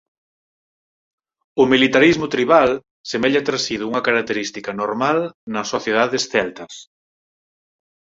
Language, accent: Galician, Normativo (estándar)